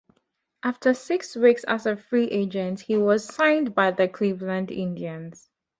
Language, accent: English, Southern African (South Africa, Zimbabwe, Namibia)